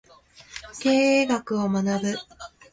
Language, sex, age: Japanese, female, 40-49